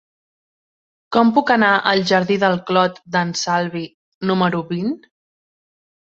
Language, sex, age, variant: Catalan, female, 19-29, Central